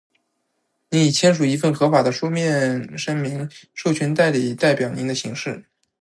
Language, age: Chinese, 19-29